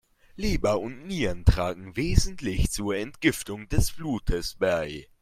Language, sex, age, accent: German, male, under 19, Österreichisches Deutsch